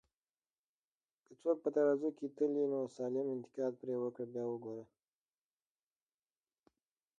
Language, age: Pashto, under 19